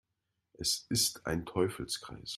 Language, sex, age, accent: German, male, 50-59, Deutschland Deutsch